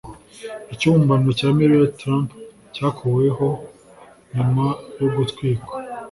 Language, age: Kinyarwanda, 19-29